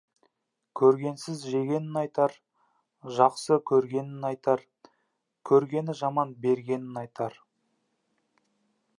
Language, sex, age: Kazakh, male, 19-29